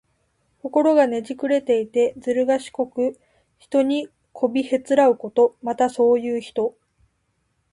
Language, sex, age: Japanese, female, 19-29